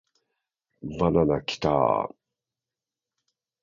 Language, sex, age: Japanese, male, 40-49